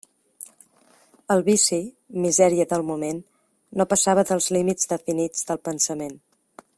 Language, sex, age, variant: Catalan, female, 40-49, Central